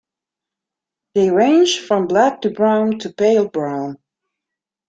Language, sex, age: English, female, 40-49